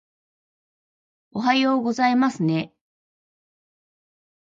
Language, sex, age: Japanese, female, 50-59